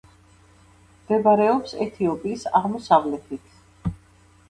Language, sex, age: Georgian, female, 50-59